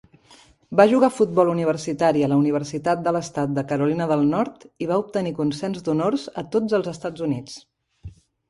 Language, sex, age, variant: Catalan, female, 40-49, Central